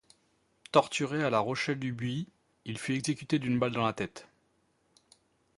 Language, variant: French, Français de métropole